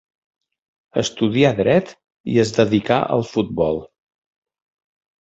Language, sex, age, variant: Catalan, male, 60-69, Central